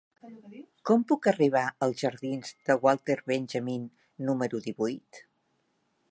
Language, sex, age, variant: Catalan, female, 40-49, Central